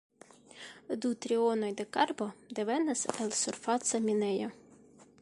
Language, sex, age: Esperanto, female, 19-29